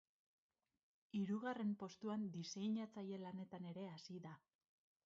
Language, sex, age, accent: Basque, female, 30-39, Mendebalekoa (Araba, Bizkaia, Gipuzkoako mendebaleko herri batzuk)